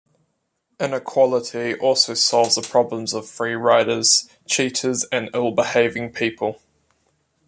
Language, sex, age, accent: English, male, 19-29, New Zealand English